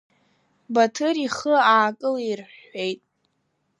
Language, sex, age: Abkhazian, female, under 19